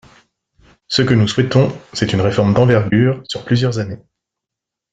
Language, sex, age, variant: French, male, 19-29, Français de métropole